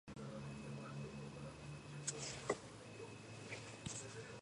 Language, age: Georgian, 19-29